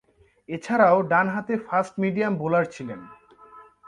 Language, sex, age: Bengali, male, under 19